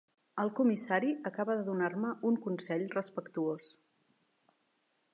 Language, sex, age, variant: Catalan, female, 40-49, Central